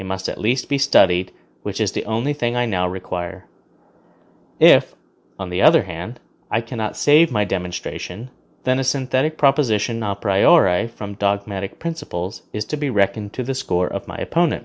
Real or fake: real